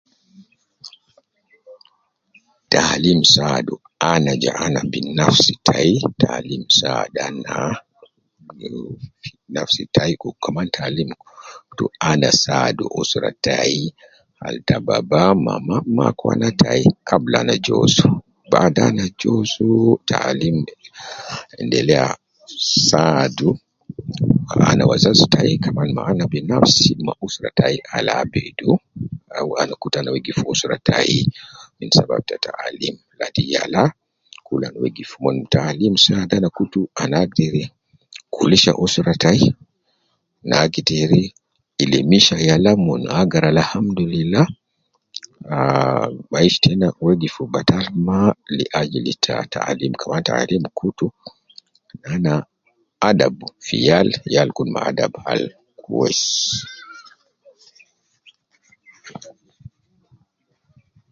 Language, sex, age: Nubi, male, 50-59